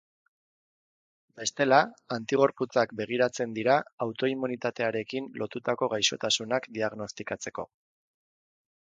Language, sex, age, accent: Basque, male, 30-39, Erdialdekoa edo Nafarra (Gipuzkoa, Nafarroa)